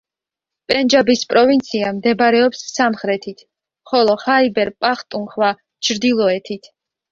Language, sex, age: Georgian, female, 19-29